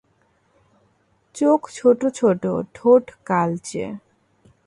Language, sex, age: Bengali, female, 19-29